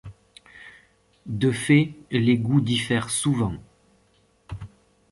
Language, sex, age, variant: French, male, 30-39, Français de métropole